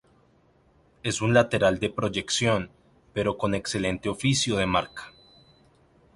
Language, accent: Spanish, Caribe: Cuba, Venezuela, Puerto Rico, República Dominicana, Panamá, Colombia caribeña, México caribeño, Costa del golfo de México